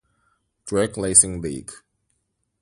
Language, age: English, 19-29